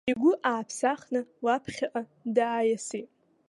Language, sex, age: Abkhazian, female, under 19